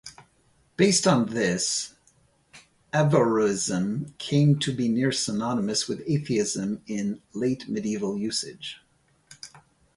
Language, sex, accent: English, male, United States English